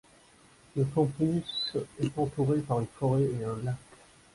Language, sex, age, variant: French, male, 19-29, Français de métropole